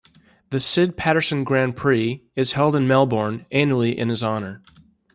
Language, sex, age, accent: English, male, 30-39, United States English